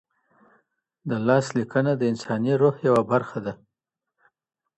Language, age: Pashto, 50-59